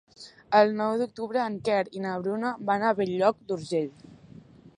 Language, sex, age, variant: Catalan, female, 19-29, Central